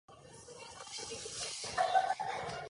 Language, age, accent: English, 19-29, United States English